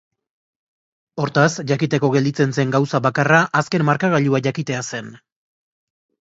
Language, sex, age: Basque, male, 30-39